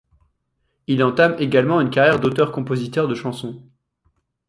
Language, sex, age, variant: French, male, 19-29, Français de métropole